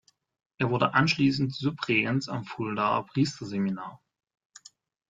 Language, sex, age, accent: German, male, 19-29, Deutschland Deutsch